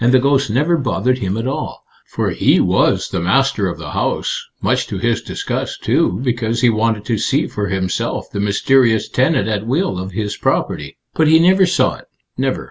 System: none